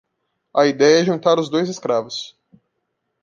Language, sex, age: Portuguese, male, 30-39